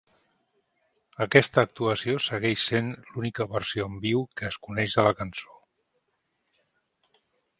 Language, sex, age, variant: Catalan, male, 50-59, Central